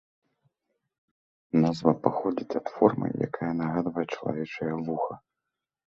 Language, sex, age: Belarusian, male, 30-39